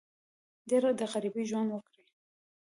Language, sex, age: Pashto, female, 19-29